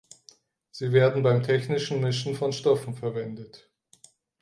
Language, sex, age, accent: German, male, 30-39, Deutschland Deutsch